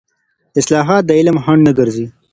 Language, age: Pashto, 19-29